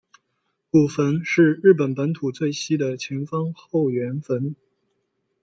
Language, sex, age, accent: Chinese, male, 19-29, 出生地：河北省